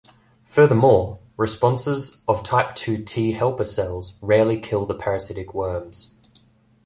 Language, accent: English, Australian English